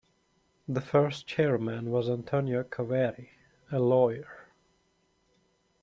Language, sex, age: English, male, 19-29